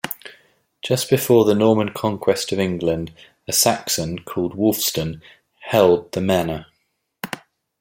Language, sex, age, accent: English, male, 40-49, England English